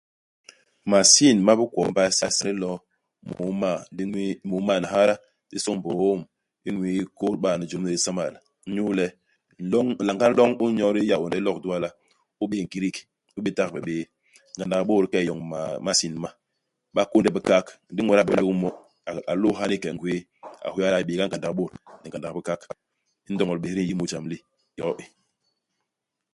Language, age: Basaa, 40-49